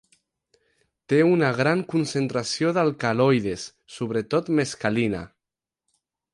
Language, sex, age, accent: Catalan, male, 19-29, aprenent (recent, des del castellà)